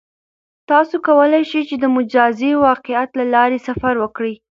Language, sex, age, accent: Pashto, female, under 19, کندهاری لهجه